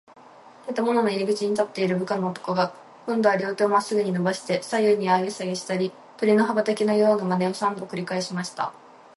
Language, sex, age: Japanese, female, 19-29